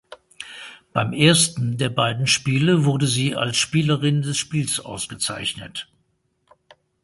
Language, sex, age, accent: German, male, 60-69, Deutschland Deutsch